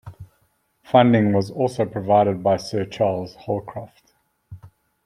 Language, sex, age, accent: English, male, 30-39, Southern African (South Africa, Zimbabwe, Namibia)